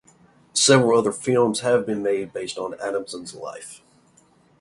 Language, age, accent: English, 19-29, United States English